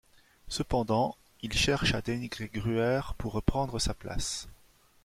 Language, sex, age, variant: French, male, 30-39, Français de métropole